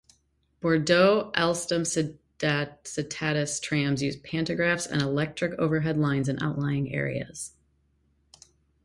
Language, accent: English, United States English